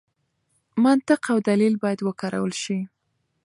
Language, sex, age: Pashto, female, 19-29